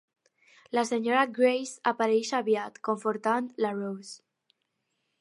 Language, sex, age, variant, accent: Catalan, female, under 19, Alacantí, aprenent (recent, des del castellà)